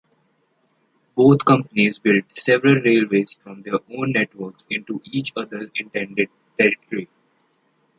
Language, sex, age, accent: English, male, 19-29, India and South Asia (India, Pakistan, Sri Lanka)